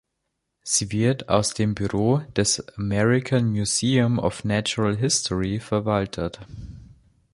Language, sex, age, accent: German, male, under 19, Deutschland Deutsch